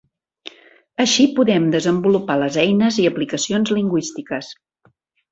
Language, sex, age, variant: Catalan, female, 60-69, Central